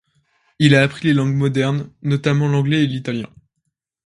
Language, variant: French, Français de métropole